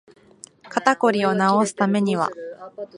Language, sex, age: Japanese, female, 19-29